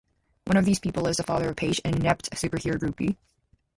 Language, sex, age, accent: English, female, 19-29, United States English